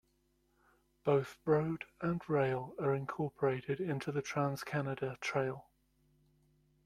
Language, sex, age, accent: English, male, 50-59, England English